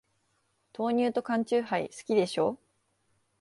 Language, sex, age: Japanese, female, 19-29